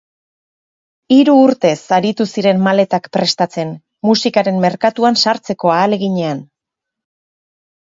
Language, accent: Basque, Erdialdekoa edo Nafarra (Gipuzkoa, Nafarroa)